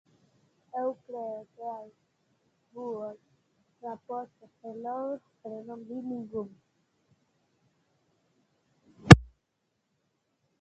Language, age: Galician, under 19